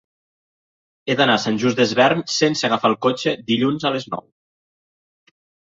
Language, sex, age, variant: Catalan, male, 50-59, Nord-Occidental